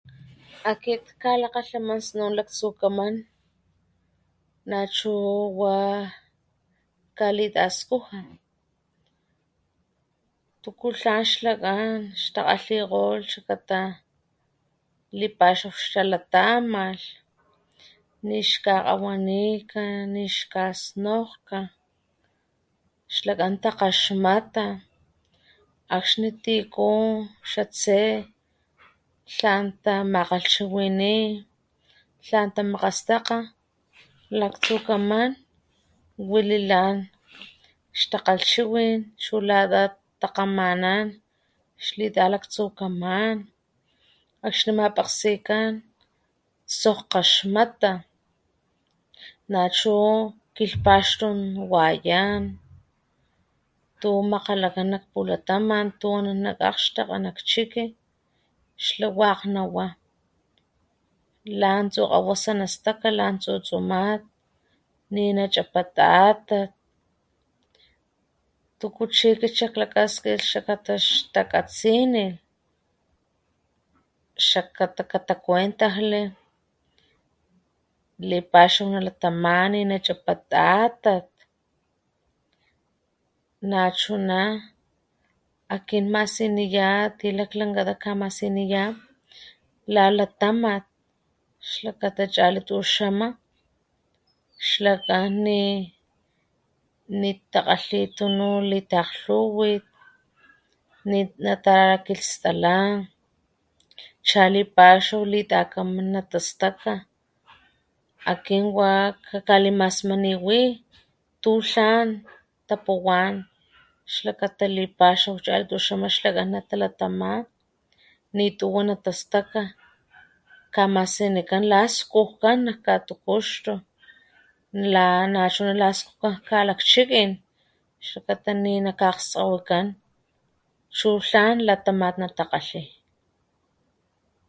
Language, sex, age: Papantla Totonac, female, 30-39